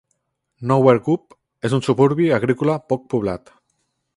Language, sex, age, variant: Catalan, male, 30-39, Central